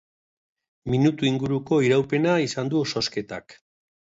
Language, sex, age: Basque, male, 60-69